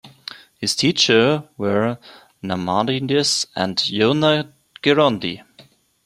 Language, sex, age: English, male, 19-29